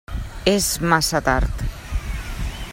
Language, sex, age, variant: Catalan, female, 50-59, Central